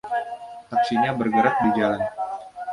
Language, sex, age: Indonesian, male, 19-29